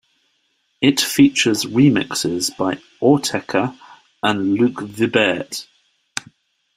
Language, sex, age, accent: English, male, 30-39, England English